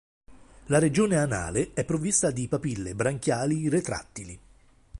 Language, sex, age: Italian, male, 50-59